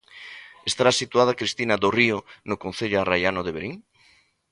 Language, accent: Galician, Normativo (estándar)